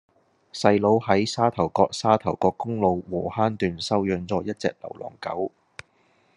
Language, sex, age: Cantonese, male, 19-29